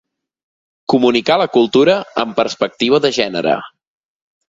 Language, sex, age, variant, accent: Catalan, male, 19-29, Central, tarragoní